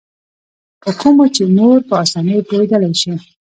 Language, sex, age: Pashto, female, 19-29